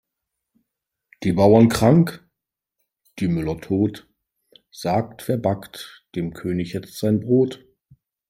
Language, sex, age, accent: German, male, 40-49, Deutschland Deutsch